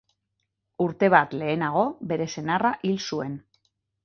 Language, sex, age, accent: Basque, female, 50-59, Mendebalekoa (Araba, Bizkaia, Gipuzkoako mendebaleko herri batzuk)